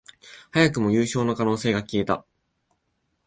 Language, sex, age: Japanese, male, 19-29